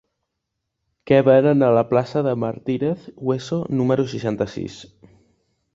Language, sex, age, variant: Catalan, male, 19-29, Central